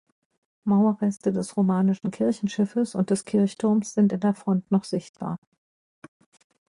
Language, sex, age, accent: German, female, 50-59, Deutschland Deutsch